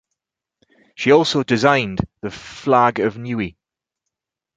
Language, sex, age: English, male, 50-59